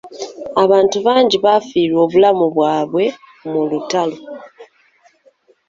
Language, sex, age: Ganda, female, 19-29